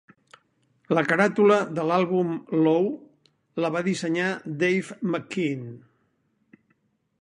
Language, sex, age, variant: Catalan, male, 70-79, Central